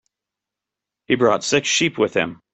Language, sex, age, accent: English, male, 30-39, United States English